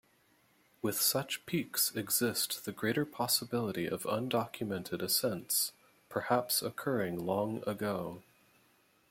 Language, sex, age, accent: English, male, 30-39, United States English